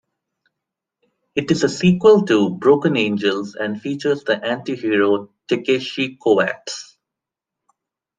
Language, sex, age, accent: English, male, 30-39, India and South Asia (India, Pakistan, Sri Lanka)